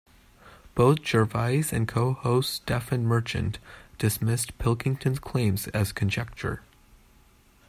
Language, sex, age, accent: English, male, under 19, United States English